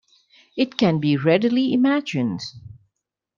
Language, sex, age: English, female, under 19